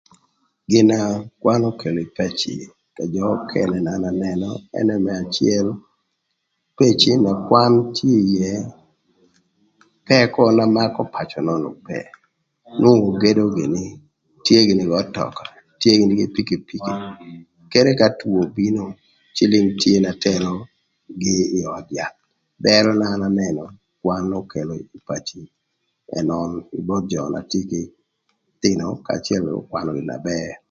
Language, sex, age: Thur, male, 60-69